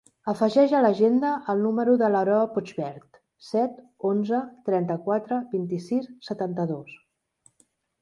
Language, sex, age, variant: Catalan, female, 40-49, Central